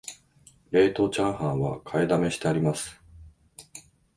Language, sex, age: Japanese, male, 50-59